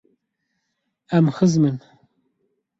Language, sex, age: Kurdish, male, 30-39